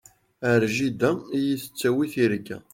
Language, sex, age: Kabyle, male, 19-29